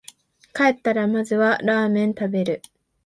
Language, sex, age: Japanese, female, 19-29